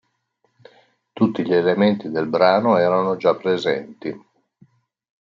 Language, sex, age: Italian, male, 50-59